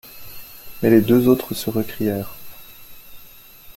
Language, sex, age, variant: French, male, 19-29, Français de métropole